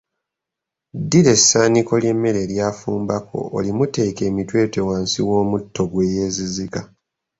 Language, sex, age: Ganda, male, 19-29